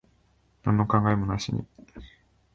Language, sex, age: Japanese, male, 19-29